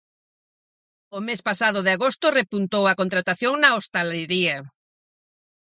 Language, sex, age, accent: Galician, female, 40-49, Atlántico (seseo e gheada)